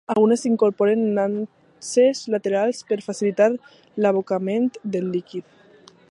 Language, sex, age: Catalan, female, under 19